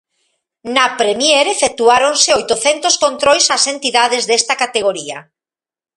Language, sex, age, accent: Galician, female, 40-49, Normativo (estándar)